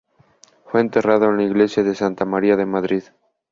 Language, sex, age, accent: Spanish, male, 19-29, México